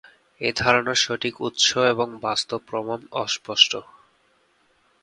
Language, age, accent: Bengali, 19-29, প্রমিত